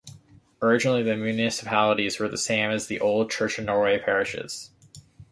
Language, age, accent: English, 19-29, United States English